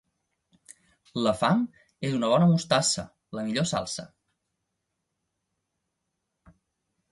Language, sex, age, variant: Catalan, male, 19-29, Central